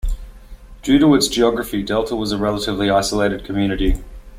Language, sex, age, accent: English, male, 19-29, Australian English